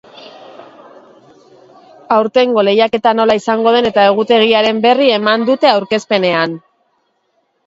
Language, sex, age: Basque, female, 40-49